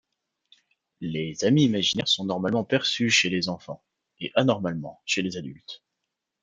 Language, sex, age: French, male, 30-39